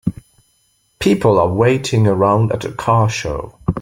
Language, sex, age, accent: English, male, 40-49, England English